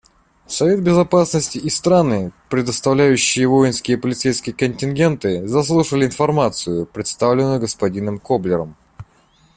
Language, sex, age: Russian, male, 40-49